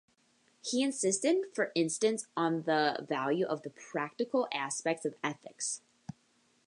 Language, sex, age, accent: English, female, under 19, United States English